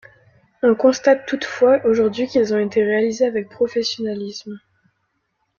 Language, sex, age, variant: French, female, 19-29, Français de métropole